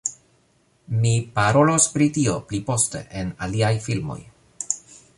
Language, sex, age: Esperanto, male, 40-49